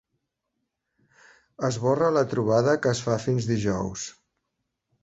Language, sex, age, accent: Catalan, male, 50-59, Barceloní